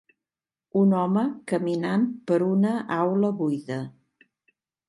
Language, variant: Catalan, Central